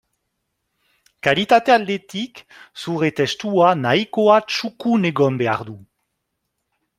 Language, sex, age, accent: Basque, male, 40-49, Nafar-lapurtarra edo Zuberotarra (Lapurdi, Nafarroa Beherea, Zuberoa)